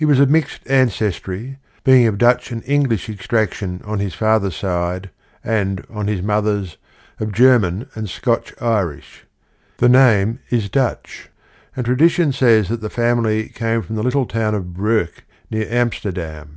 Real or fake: real